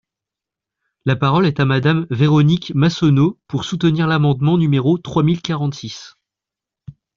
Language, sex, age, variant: French, male, 30-39, Français de métropole